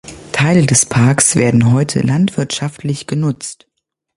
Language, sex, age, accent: German, male, under 19, Deutschland Deutsch